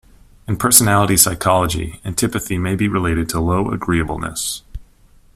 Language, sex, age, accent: English, male, 30-39, Canadian English